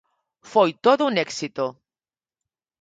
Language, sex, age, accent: Galician, female, 40-49, Normativo (estándar)